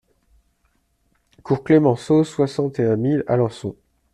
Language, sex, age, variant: French, male, 30-39, Français de métropole